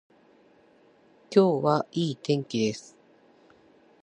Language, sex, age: Japanese, female, 40-49